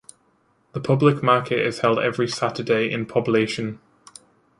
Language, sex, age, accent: English, male, 19-29, England English